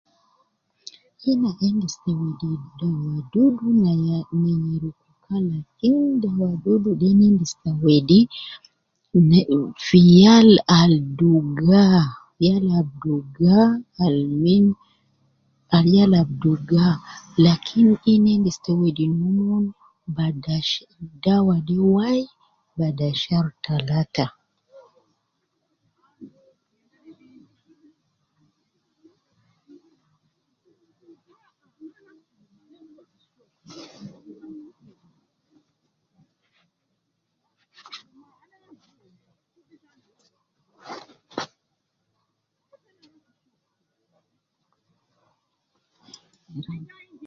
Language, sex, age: Nubi, female, 50-59